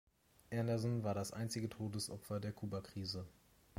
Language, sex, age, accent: German, male, 30-39, Deutschland Deutsch